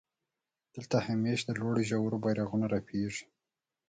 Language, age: Pashto, 30-39